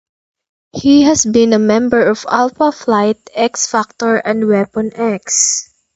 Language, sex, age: English, female, under 19